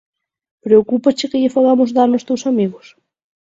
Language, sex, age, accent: Galician, female, 19-29, Atlántico (seseo e gheada); Normativo (estándar)